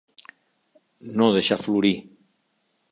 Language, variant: Catalan, Central